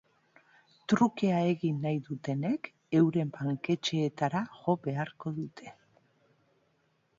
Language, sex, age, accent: Basque, female, 40-49, Mendebalekoa (Araba, Bizkaia, Gipuzkoako mendebaleko herri batzuk)